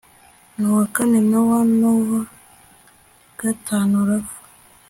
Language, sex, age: Kinyarwanda, female, 19-29